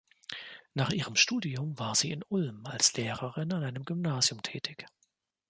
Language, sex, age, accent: German, male, 30-39, Deutschland Deutsch